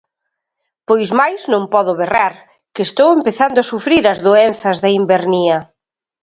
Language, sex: Galician, female